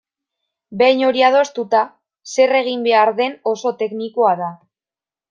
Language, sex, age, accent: Basque, female, 19-29, Mendebalekoa (Araba, Bizkaia, Gipuzkoako mendebaleko herri batzuk)